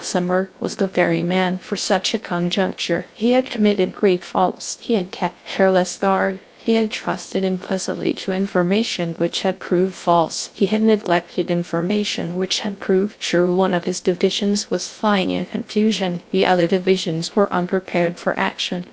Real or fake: fake